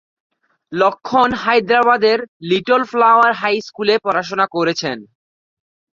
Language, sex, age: Bengali, male, 19-29